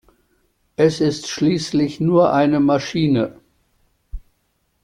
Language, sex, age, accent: German, male, 70-79, Deutschland Deutsch